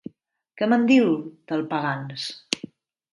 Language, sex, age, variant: Catalan, female, 40-49, Central